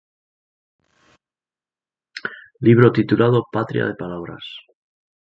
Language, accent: Spanish, España: Norte peninsular (Asturias, Castilla y León, Cantabria, País Vasco, Navarra, Aragón, La Rioja, Guadalajara, Cuenca)